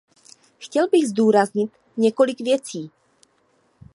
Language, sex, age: Czech, female, 30-39